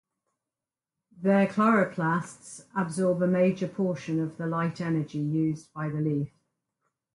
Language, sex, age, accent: English, female, 60-69, England English